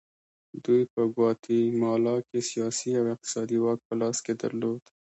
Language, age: Pashto, 19-29